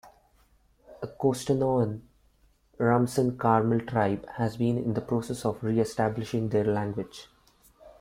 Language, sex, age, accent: English, male, 19-29, India and South Asia (India, Pakistan, Sri Lanka)